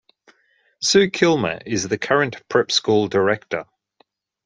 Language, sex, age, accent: English, male, 40-49, Australian English